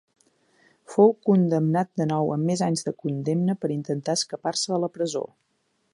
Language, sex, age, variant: Catalan, female, 40-49, Central